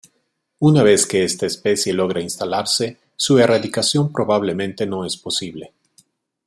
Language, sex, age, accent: Spanish, male, 40-49, Andino-Pacífico: Colombia, Perú, Ecuador, oeste de Bolivia y Venezuela andina